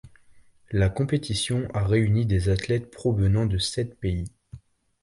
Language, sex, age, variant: French, male, 19-29, Français de métropole